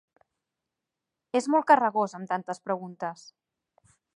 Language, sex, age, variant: Catalan, female, 30-39, Central